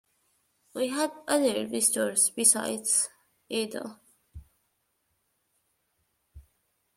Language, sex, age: English, female, 40-49